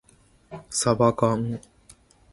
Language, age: Japanese, 19-29